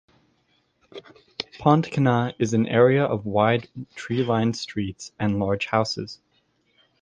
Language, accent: English, United States English